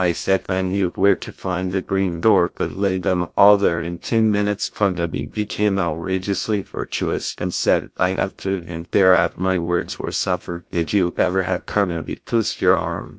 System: TTS, GlowTTS